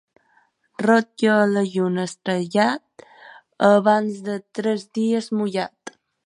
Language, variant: Catalan, Balear